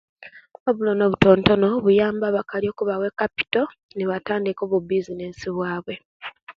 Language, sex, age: Kenyi, female, 19-29